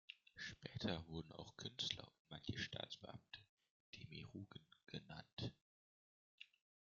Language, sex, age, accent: German, male, under 19, Deutschland Deutsch